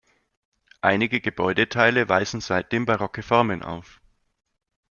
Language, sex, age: German, male, 30-39